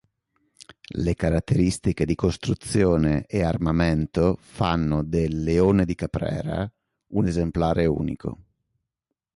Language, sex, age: Italian, male, 30-39